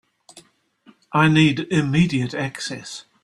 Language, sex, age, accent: English, male, 60-69, New Zealand English